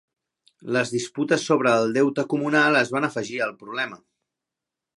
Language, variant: Catalan, Central